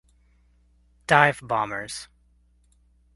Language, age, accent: English, 19-29, United States English